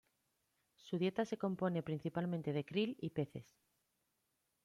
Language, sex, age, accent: Spanish, female, 30-39, España: Norte peninsular (Asturias, Castilla y León, Cantabria, País Vasco, Navarra, Aragón, La Rioja, Guadalajara, Cuenca)